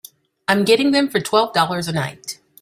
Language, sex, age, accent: English, female, 40-49, United States English